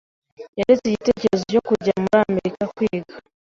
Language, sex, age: Kinyarwanda, female, 19-29